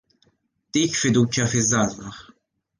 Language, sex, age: Maltese, male, 19-29